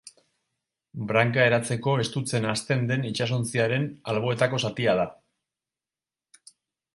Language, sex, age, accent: Basque, male, 40-49, Mendebalekoa (Araba, Bizkaia, Gipuzkoako mendebaleko herri batzuk)